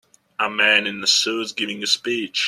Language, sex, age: English, male, 19-29